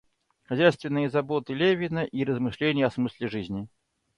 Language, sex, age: Russian, male, 30-39